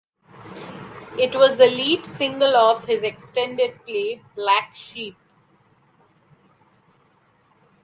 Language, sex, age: English, female, 19-29